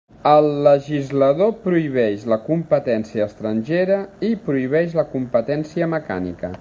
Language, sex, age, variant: Catalan, male, 40-49, Central